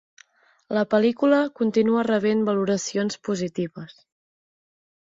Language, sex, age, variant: Catalan, female, 19-29, Central